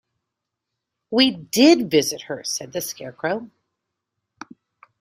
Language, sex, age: English, female, 40-49